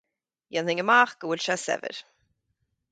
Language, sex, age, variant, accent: Irish, female, 30-39, Gaeilge Chonnacht, Cainteoir dúchais, Gaeltacht